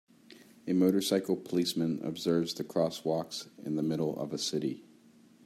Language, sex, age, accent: English, male, 50-59, United States English